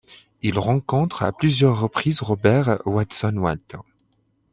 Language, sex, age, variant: French, male, 30-39, Français de métropole